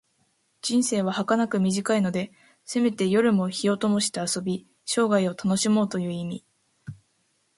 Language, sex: Japanese, female